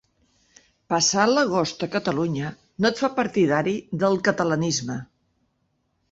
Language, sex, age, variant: Catalan, female, 60-69, Central